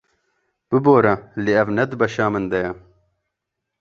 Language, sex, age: Kurdish, male, 19-29